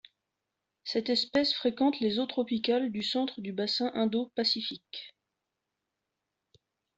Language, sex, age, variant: French, female, 30-39, Français de métropole